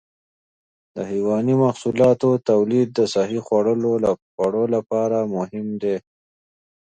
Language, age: Pashto, 30-39